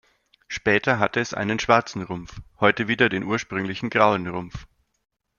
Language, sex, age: German, male, 30-39